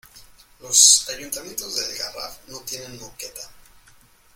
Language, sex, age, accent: Spanish, male, 19-29, México